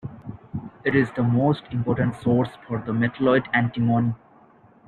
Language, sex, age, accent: English, male, 19-29, England English